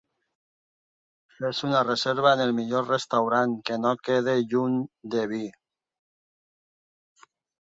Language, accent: Catalan, valencià